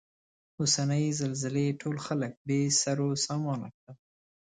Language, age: Pashto, 30-39